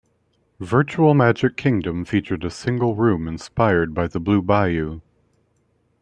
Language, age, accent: English, 40-49, United States English